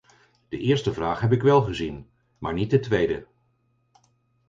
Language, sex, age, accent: Dutch, male, 50-59, Nederlands Nederlands